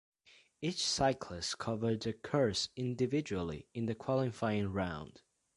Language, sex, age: English, male, under 19